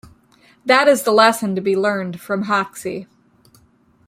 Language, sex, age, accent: English, female, 30-39, United States English